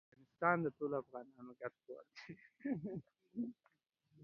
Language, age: Pashto, under 19